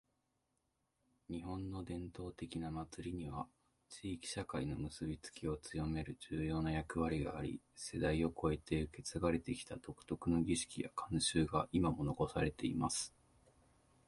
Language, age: Japanese, 19-29